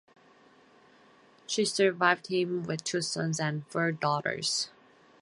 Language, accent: English, Canadian English